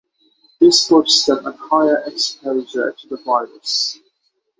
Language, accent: English, United States English; England English